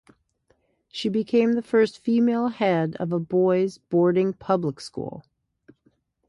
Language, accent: English, United States English